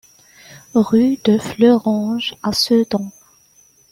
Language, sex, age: French, female, 19-29